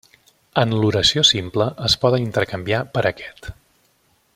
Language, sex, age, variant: Catalan, male, 40-49, Central